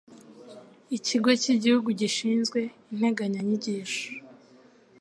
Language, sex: Kinyarwanda, female